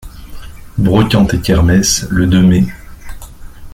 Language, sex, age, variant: French, male, 40-49, Français de métropole